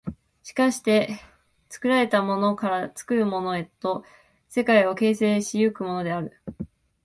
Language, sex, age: Japanese, female, 19-29